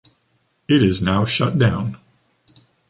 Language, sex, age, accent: English, male, 50-59, United States English